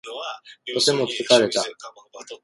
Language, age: Japanese, 40-49